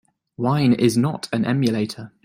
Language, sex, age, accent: English, male, 19-29, England English